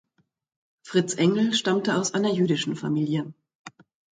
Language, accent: German, Deutschland Deutsch